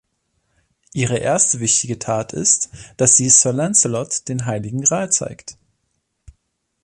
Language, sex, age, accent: German, male, 30-39, Deutschland Deutsch